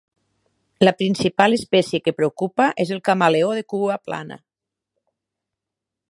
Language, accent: Catalan, Ebrenc